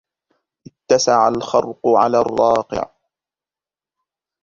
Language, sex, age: Arabic, male, 30-39